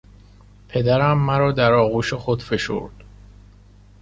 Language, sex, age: Persian, male, 19-29